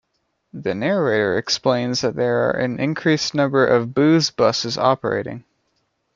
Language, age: English, 30-39